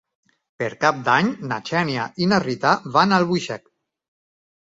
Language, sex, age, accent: Catalan, male, 40-49, valencià